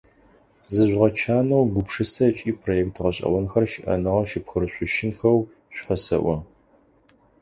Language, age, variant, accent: Adyghe, 30-39, Адыгабзэ (Кирил, пстэумэ зэдыряе), Кıэмгуй (Çemguy)